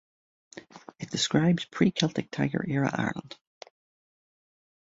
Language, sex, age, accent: English, male, 30-39, Irish English